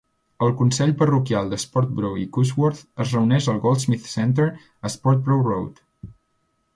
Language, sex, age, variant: Catalan, male, 19-29, Central